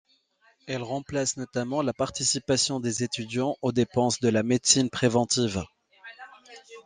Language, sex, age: French, male, 30-39